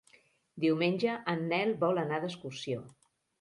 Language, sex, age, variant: Catalan, female, 50-59, Central